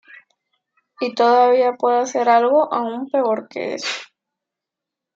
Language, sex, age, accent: Spanish, female, 19-29, México